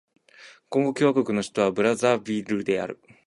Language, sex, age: Japanese, male, 19-29